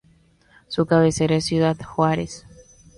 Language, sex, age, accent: Spanish, female, under 19, Caribe: Cuba, Venezuela, Puerto Rico, República Dominicana, Panamá, Colombia caribeña, México caribeño, Costa del golfo de México